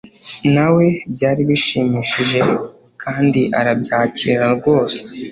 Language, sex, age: Kinyarwanda, male, under 19